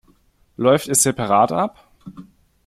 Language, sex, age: German, male, 19-29